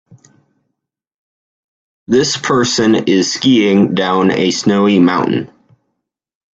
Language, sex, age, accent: English, male, 19-29, United States English